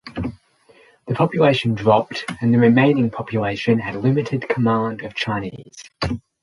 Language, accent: English, Australian English; New Zealand English